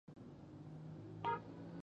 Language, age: Pashto, 19-29